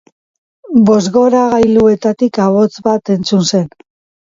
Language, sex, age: Basque, female, 50-59